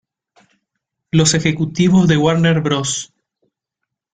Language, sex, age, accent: Spanish, male, 30-39, Rioplatense: Argentina, Uruguay, este de Bolivia, Paraguay